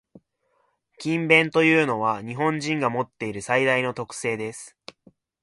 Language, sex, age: Japanese, male, 19-29